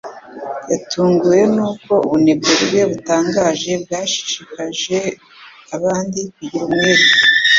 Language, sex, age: Kinyarwanda, female, 50-59